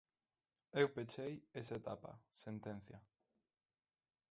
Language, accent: Galician, Normativo (estándar)